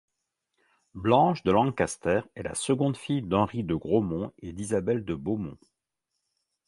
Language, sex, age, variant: French, male, 50-59, Français de métropole